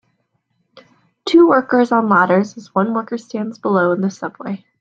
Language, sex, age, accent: English, female, 19-29, United States English